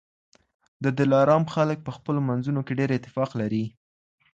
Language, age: Pashto, under 19